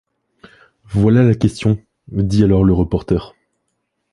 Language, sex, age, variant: French, male, 19-29, Français de métropole